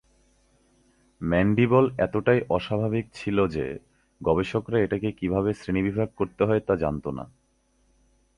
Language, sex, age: Bengali, male, 19-29